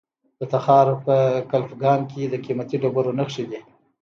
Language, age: Pashto, 30-39